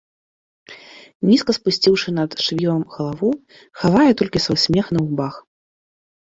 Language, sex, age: Belarusian, female, 19-29